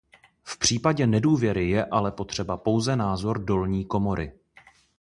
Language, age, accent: Czech, 19-29, pražský